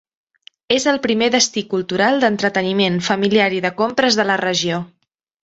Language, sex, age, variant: Catalan, female, 19-29, Central